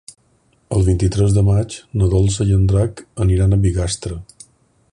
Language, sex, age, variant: Catalan, male, 50-59, Balear